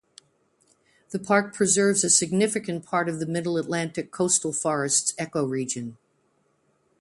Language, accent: English, United States English